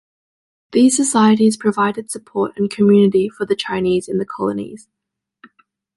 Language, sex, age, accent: English, female, under 19, Australian English